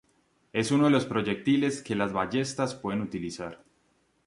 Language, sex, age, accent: Spanish, male, 19-29, Andino-Pacífico: Colombia, Perú, Ecuador, oeste de Bolivia y Venezuela andina